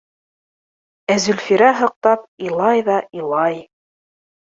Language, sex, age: Bashkir, female, 30-39